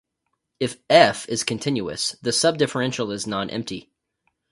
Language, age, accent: English, 19-29, United States English